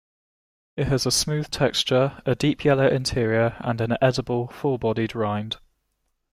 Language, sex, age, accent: English, male, 19-29, England English